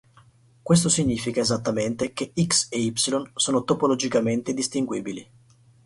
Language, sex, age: Italian, male, 19-29